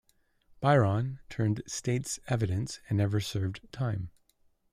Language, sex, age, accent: English, male, 30-39, Canadian English